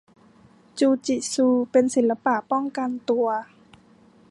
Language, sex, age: Thai, female, 19-29